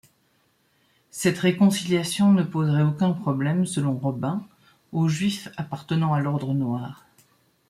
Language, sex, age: French, female, 60-69